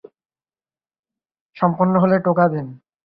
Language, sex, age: Bengali, male, 30-39